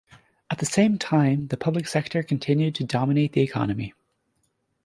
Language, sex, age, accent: English, female, 19-29, Irish English